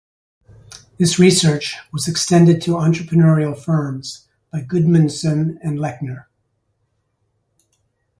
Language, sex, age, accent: English, male, 70-79, United States English